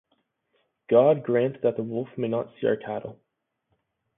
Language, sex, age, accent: English, male, 19-29, Canadian English